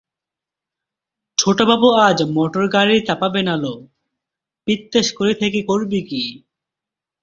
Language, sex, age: Bengali, male, 19-29